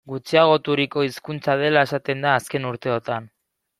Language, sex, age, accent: Basque, male, 19-29, Mendebalekoa (Araba, Bizkaia, Gipuzkoako mendebaleko herri batzuk)